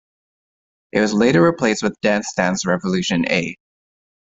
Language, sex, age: English, male, 19-29